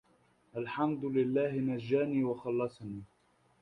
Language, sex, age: Arabic, male, under 19